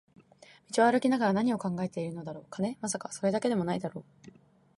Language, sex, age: Japanese, female, 19-29